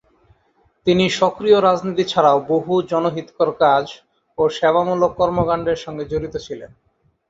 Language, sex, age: Bengali, male, 30-39